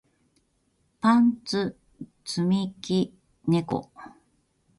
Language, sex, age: Japanese, female, 50-59